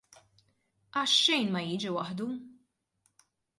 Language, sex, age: Maltese, female, 30-39